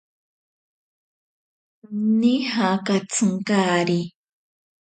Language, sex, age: Ashéninka Perené, female, 40-49